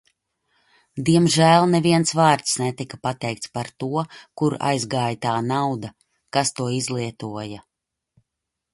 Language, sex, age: Latvian, female, 40-49